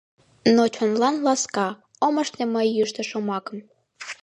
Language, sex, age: Mari, female, 19-29